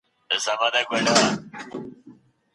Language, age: Pashto, 30-39